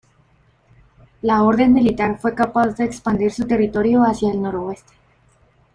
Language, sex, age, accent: Spanish, female, 19-29, América central